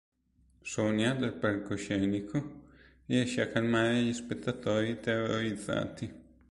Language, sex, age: Italian, male, 19-29